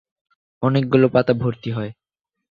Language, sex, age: Bengali, male, under 19